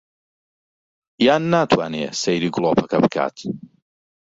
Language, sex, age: Central Kurdish, male, 40-49